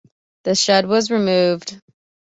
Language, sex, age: English, female, 19-29